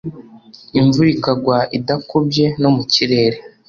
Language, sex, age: Kinyarwanda, male, under 19